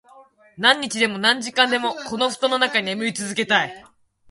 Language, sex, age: Japanese, female, 19-29